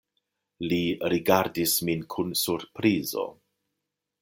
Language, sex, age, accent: Esperanto, male, 50-59, Internacia